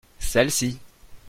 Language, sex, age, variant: French, male, under 19, Français de métropole